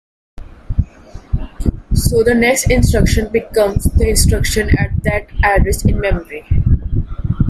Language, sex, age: English, male, under 19